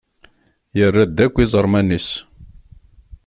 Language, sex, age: Kabyle, male, 50-59